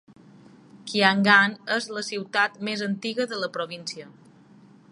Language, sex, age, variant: Catalan, female, 40-49, Balear